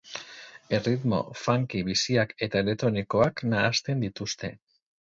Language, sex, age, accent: Basque, male, 40-49, Mendebalekoa (Araba, Bizkaia, Gipuzkoako mendebaleko herri batzuk)